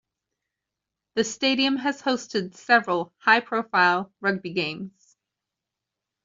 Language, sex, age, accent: English, female, 30-39, United States English